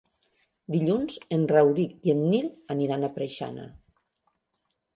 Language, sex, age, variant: Catalan, female, 50-59, Central